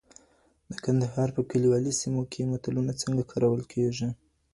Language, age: Pashto, 19-29